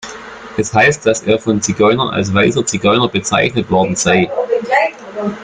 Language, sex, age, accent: German, male, 30-39, Deutschland Deutsch